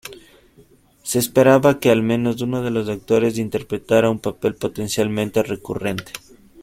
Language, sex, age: Spanish, male, 30-39